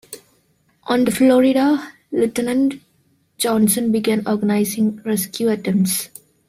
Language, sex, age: English, female, 19-29